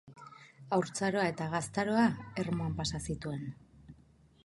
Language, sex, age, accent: Basque, female, 40-49, Erdialdekoa edo Nafarra (Gipuzkoa, Nafarroa)